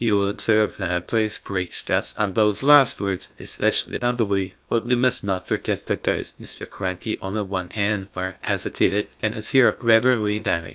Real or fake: fake